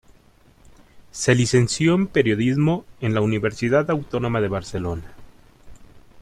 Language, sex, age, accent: Spanish, male, 40-49, México